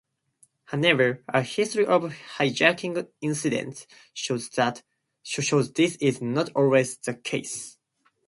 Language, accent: English, United States English